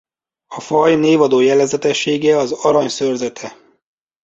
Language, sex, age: Hungarian, male, 30-39